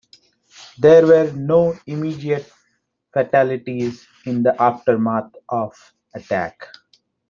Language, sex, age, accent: English, male, 30-39, India and South Asia (India, Pakistan, Sri Lanka)